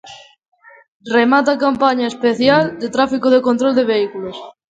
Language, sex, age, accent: Galician, female, 40-49, Central (gheada)